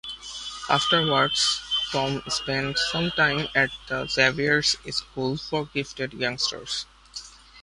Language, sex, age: English, male, 19-29